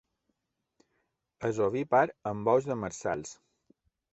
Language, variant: Catalan, Balear